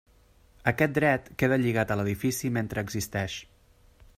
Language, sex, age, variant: Catalan, male, 30-39, Central